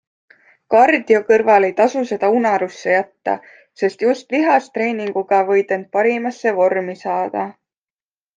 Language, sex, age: Estonian, female, 19-29